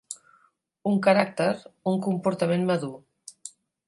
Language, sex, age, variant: Catalan, female, 50-59, Nord-Occidental